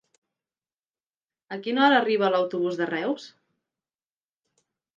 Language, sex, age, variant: Catalan, female, 30-39, Central